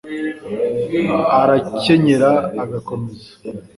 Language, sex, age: Kinyarwanda, male, 19-29